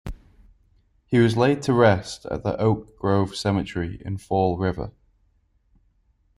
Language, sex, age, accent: English, male, 19-29, England English